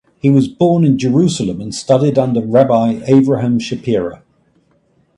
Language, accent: English, England English